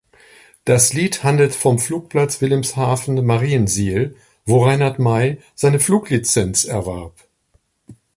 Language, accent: German, Deutschland Deutsch